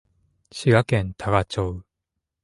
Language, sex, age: Japanese, male, 30-39